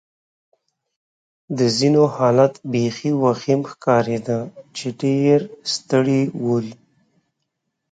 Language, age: Pashto, 30-39